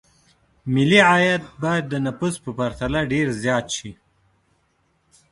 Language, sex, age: Pashto, male, 19-29